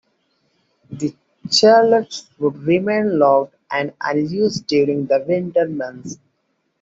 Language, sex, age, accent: English, male, 30-39, India and South Asia (India, Pakistan, Sri Lanka)